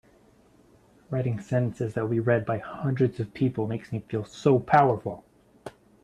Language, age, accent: English, 19-29, United States English